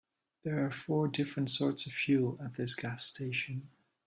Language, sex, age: English, male, 19-29